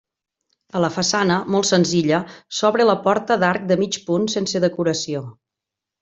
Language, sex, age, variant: Catalan, female, 40-49, Septentrional